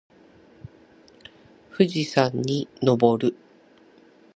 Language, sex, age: Japanese, female, 40-49